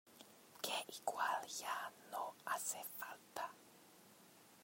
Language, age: Spanish, 19-29